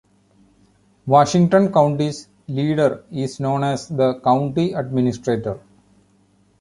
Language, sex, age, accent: English, male, 40-49, India and South Asia (India, Pakistan, Sri Lanka)